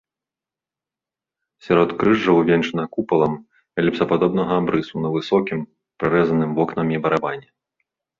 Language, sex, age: Belarusian, male, 30-39